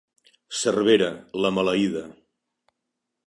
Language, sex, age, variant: Catalan, male, 40-49, Nord-Occidental